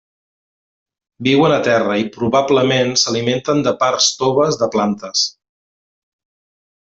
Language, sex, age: Catalan, male, 40-49